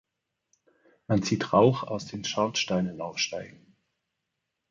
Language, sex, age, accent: German, male, 30-39, Deutschland Deutsch